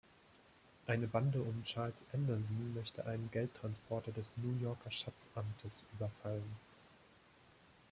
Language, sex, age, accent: German, male, 19-29, Deutschland Deutsch